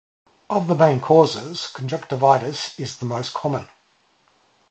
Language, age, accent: English, 50-59, Australian English